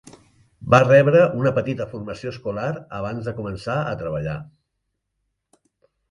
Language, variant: Catalan, Nord-Occidental